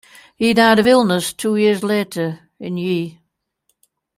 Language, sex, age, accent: English, female, 60-69, England English